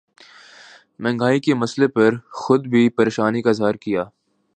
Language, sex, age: Urdu, male, 19-29